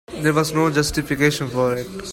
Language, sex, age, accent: English, male, 19-29, India and South Asia (India, Pakistan, Sri Lanka)